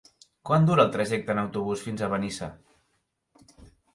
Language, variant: Catalan, Central